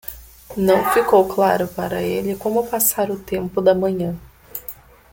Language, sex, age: Portuguese, female, 19-29